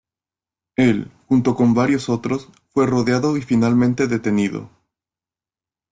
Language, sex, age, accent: Spanish, male, 19-29, México